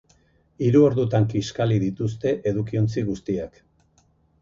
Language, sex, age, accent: Basque, male, 50-59, Erdialdekoa edo Nafarra (Gipuzkoa, Nafarroa)